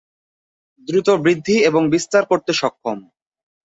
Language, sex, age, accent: Bengali, male, 19-29, Native